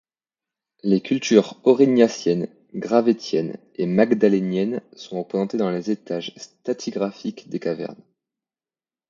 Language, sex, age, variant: French, male, 19-29, Français de métropole